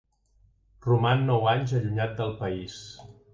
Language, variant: Catalan, Central